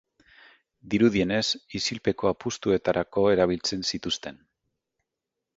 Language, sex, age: Basque, male, 40-49